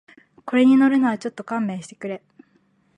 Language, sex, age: Japanese, female, 19-29